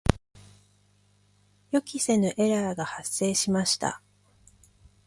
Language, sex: Japanese, female